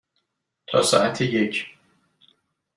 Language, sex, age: Persian, male, 30-39